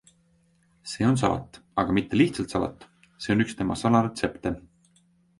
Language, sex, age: Estonian, male, 19-29